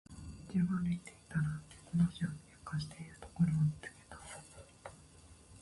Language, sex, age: Japanese, female, 19-29